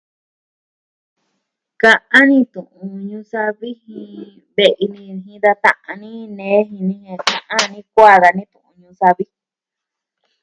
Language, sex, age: Southwestern Tlaxiaco Mixtec, female, 60-69